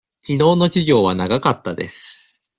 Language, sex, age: Japanese, male, 19-29